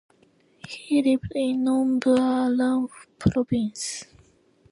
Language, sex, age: English, female, under 19